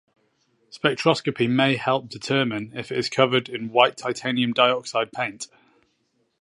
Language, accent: English, England English